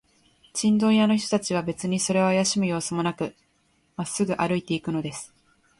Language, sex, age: Japanese, female, 19-29